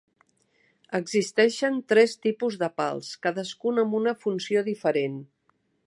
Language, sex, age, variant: Catalan, female, 50-59, Central